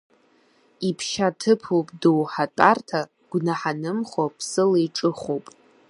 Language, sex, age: Abkhazian, female, under 19